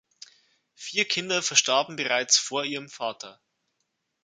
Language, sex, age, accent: German, male, 30-39, Deutschland Deutsch